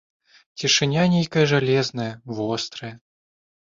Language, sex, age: Belarusian, male, under 19